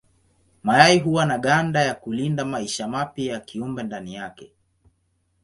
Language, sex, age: Swahili, male, 19-29